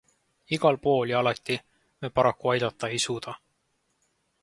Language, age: Estonian, 30-39